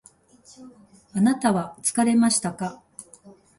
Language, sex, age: Japanese, female, 60-69